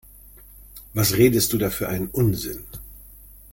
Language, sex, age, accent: German, male, 50-59, Deutschland Deutsch